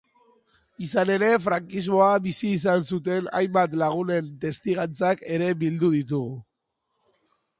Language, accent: Basque, Mendebalekoa (Araba, Bizkaia, Gipuzkoako mendebaleko herri batzuk)